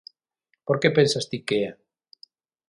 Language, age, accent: Galician, 50-59, Atlántico (seseo e gheada); Normativo (estándar)